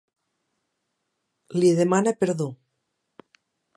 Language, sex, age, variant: Catalan, female, 40-49, Nord-Occidental